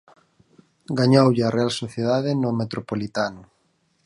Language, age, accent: Galician, 40-49, Normativo (estándar)